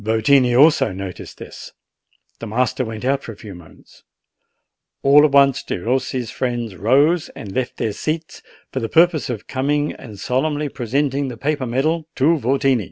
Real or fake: real